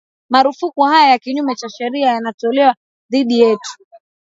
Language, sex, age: Swahili, female, 19-29